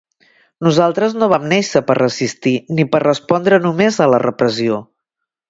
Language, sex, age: Catalan, female, 50-59